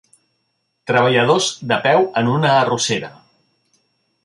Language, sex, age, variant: Catalan, male, 40-49, Central